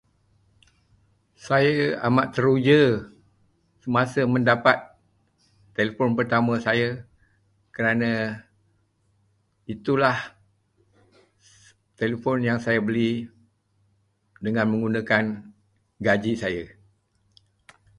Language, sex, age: Malay, male, 70-79